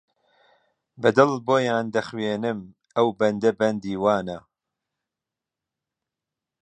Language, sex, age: Central Kurdish, male, 50-59